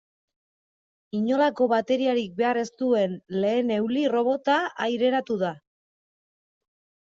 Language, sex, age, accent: Basque, female, 30-39, Erdialdekoa edo Nafarra (Gipuzkoa, Nafarroa)